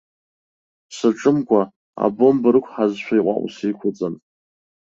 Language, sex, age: Abkhazian, male, 19-29